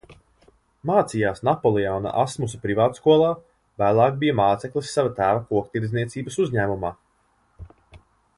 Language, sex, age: Latvian, male, 19-29